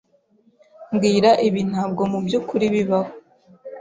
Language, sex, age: Kinyarwanda, female, 19-29